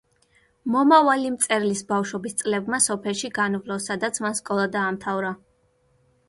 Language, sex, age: Georgian, female, 19-29